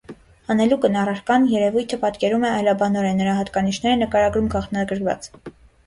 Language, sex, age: Armenian, female, 19-29